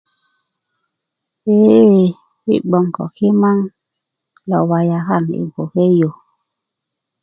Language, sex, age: Kuku, female, 40-49